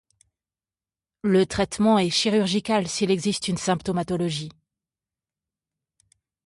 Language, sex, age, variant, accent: French, female, 40-49, Français d'Europe, Français de Suisse